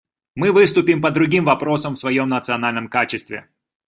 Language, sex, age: Russian, male, 30-39